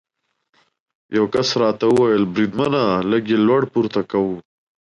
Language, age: Pashto, 19-29